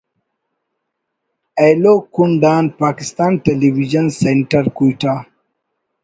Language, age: Brahui, 30-39